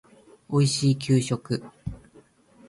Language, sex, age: Japanese, male, 19-29